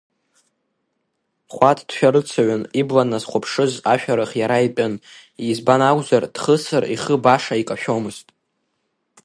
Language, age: Abkhazian, under 19